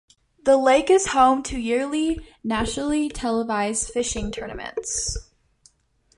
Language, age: English, 19-29